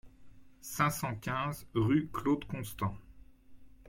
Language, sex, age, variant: French, male, 50-59, Français de métropole